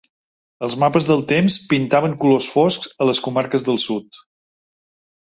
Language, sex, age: Catalan, male, 40-49